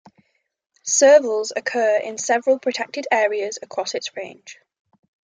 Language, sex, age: English, female, 19-29